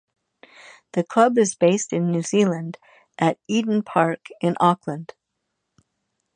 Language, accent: English, United States English